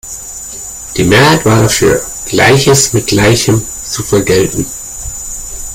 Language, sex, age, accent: German, male, 40-49, Deutschland Deutsch